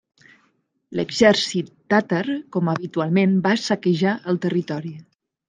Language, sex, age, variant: Catalan, female, 50-59, Nord-Occidental